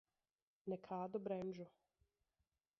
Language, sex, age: Latvian, female, 19-29